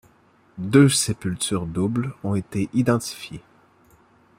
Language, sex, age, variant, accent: French, male, 30-39, Français d'Amérique du Nord, Français du Canada